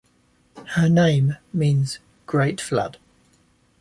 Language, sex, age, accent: English, male, 30-39, England English